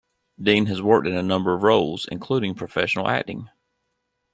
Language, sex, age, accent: English, male, 40-49, United States English